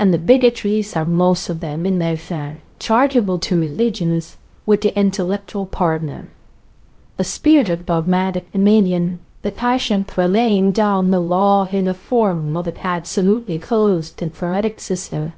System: TTS, VITS